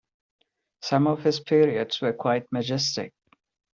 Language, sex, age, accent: English, male, 19-29, India and South Asia (India, Pakistan, Sri Lanka)